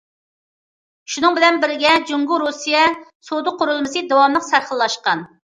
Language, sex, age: Uyghur, female, 40-49